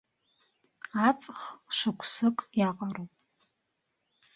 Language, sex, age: Abkhazian, female, 19-29